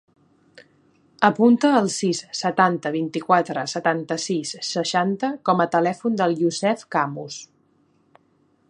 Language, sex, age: Catalan, female, 19-29